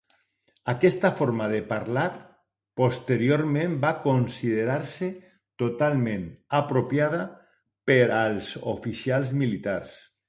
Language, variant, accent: Catalan, Alacantí, aprenent (recent, des del castellà)